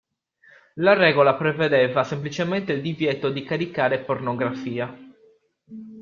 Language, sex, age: Italian, male, 19-29